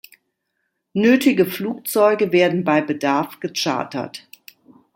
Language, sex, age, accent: German, female, 60-69, Deutschland Deutsch